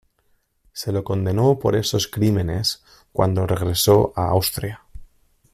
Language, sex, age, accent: Spanish, male, 30-39, España: Centro-Sur peninsular (Madrid, Toledo, Castilla-La Mancha)